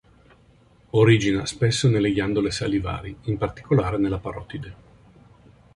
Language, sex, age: Italian, male, 50-59